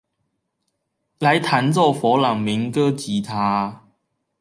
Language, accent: Chinese, 出生地：臺中市